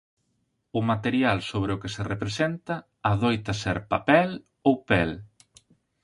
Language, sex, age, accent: Galician, male, 30-39, Normativo (estándar)